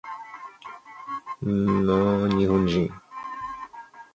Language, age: Chinese, 19-29